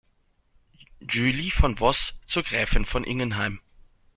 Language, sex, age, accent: German, male, 19-29, Deutschland Deutsch